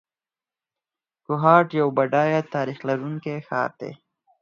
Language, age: Pashto, 19-29